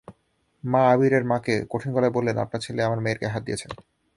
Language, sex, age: Bengali, male, 19-29